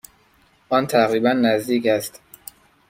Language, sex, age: Persian, male, 19-29